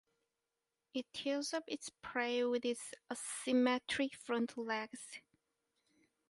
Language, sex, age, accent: English, female, 30-39, United States English